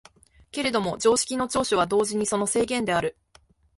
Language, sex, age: Japanese, female, 19-29